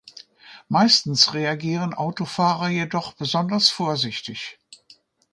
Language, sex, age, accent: German, female, 70-79, Deutschland Deutsch